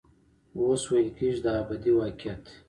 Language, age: Pashto, 30-39